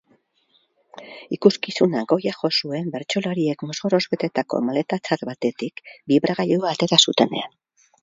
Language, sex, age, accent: Basque, female, 70-79, Mendebalekoa (Araba, Bizkaia, Gipuzkoako mendebaleko herri batzuk)